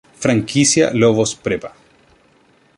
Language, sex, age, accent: Spanish, male, 19-29, Chileno: Chile, Cuyo